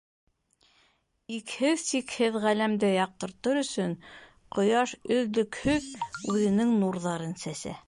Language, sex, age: Bashkir, female, 50-59